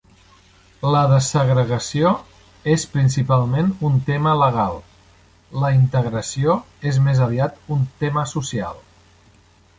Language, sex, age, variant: Catalan, male, 50-59, Central